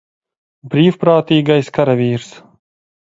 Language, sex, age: Latvian, male, 40-49